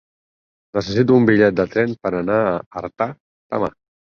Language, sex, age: Catalan, male, 40-49